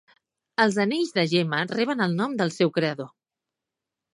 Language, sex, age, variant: Catalan, female, 40-49, Central